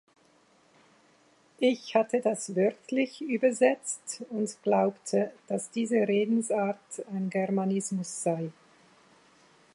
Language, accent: German, Schweizerdeutsch